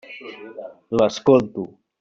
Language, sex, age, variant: Catalan, male, 30-39, Central